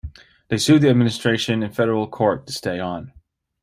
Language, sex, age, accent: English, male, 30-39, United States English